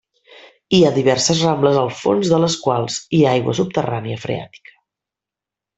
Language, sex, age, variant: Catalan, female, 40-49, Central